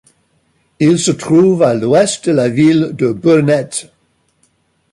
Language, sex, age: French, male, 60-69